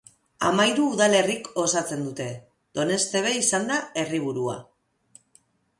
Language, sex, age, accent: Basque, female, 40-49, Mendebalekoa (Araba, Bizkaia, Gipuzkoako mendebaleko herri batzuk)